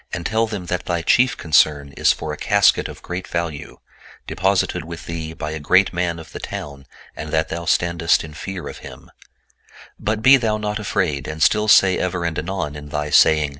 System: none